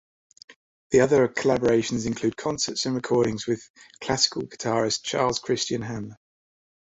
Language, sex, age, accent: English, male, 40-49, England English